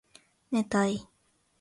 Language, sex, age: Japanese, female, 19-29